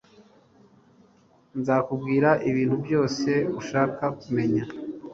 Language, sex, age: Kinyarwanda, male, 50-59